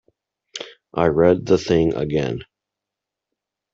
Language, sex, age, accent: English, male, 30-39, United States English